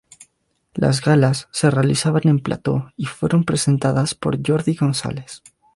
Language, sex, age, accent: Spanish, male, 19-29, Andino-Pacífico: Colombia, Perú, Ecuador, oeste de Bolivia y Venezuela andina